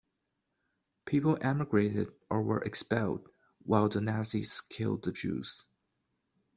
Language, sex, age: English, male, 19-29